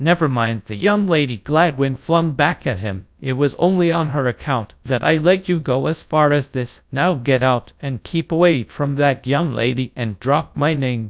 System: TTS, GradTTS